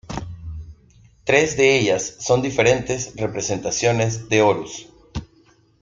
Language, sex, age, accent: Spanish, male, 30-39, Andino-Pacífico: Colombia, Perú, Ecuador, oeste de Bolivia y Venezuela andina